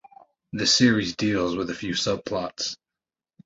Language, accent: English, United States English